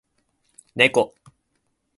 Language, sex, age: Japanese, male, 19-29